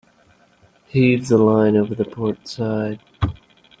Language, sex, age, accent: English, male, 40-49, United States English